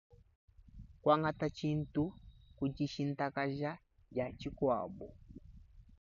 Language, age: Luba-Lulua, 19-29